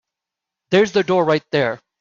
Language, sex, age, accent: English, male, 30-39, United States English